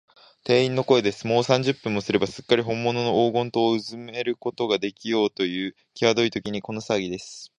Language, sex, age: Japanese, male, 19-29